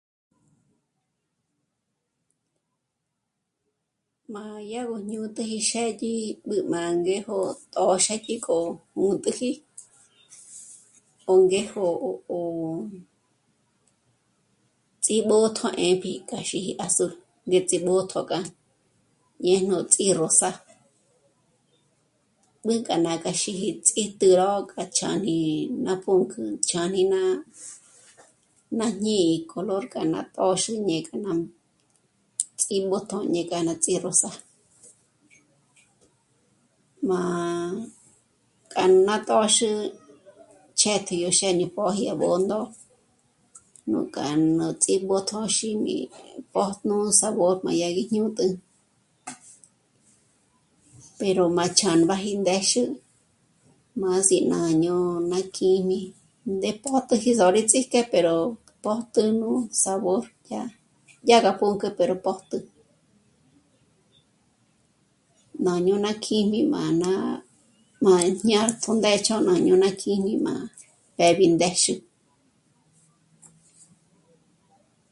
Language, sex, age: Michoacán Mazahua, female, 19-29